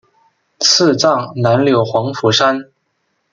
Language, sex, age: Chinese, male, 19-29